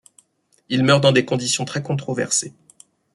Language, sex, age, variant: French, male, 30-39, Français de métropole